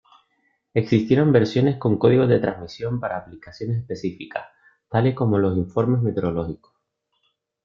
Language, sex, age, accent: Spanish, male, 40-49, España: Islas Canarias